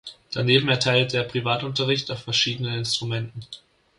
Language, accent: German, Deutschland Deutsch